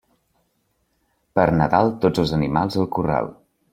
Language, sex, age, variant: Catalan, male, 30-39, Central